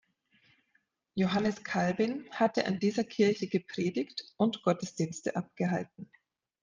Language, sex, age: German, female, 30-39